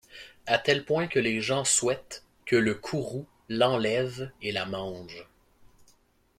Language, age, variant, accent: French, 19-29, Français d'Amérique du Nord, Français du Canada